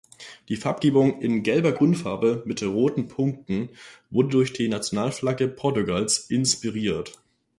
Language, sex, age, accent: German, male, 19-29, Deutschland Deutsch